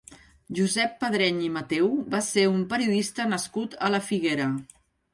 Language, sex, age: Catalan, female, 50-59